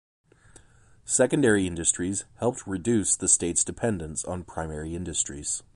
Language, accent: English, United States English